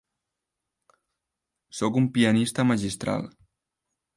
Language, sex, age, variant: Catalan, male, 19-29, Central